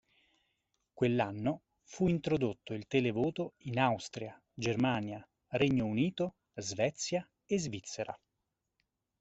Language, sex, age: Italian, male, 40-49